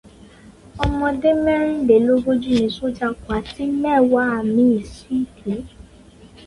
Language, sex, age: Yoruba, female, 19-29